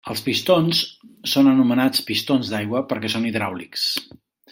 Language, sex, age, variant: Catalan, male, 50-59, Central